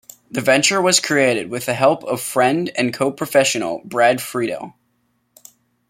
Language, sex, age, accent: English, male, under 19, United States English